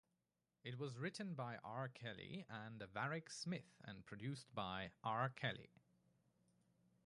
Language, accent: English, United States English